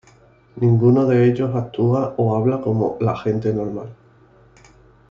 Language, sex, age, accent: Spanish, male, 30-39, España: Sur peninsular (Andalucia, Extremadura, Murcia)